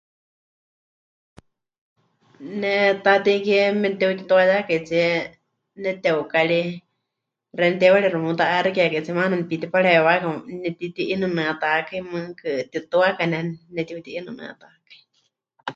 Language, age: Huichol, 30-39